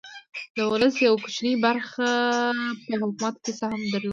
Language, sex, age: Pashto, female, under 19